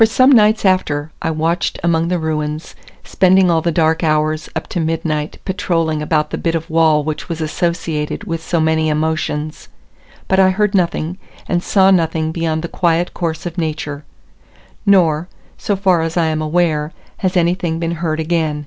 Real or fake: real